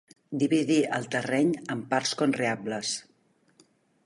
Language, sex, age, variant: Catalan, female, 50-59, Central